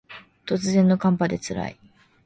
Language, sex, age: Japanese, female, 19-29